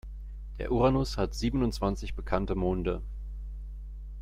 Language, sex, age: German, male, 19-29